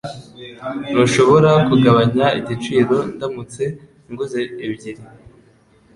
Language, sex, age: Kinyarwanda, male, 19-29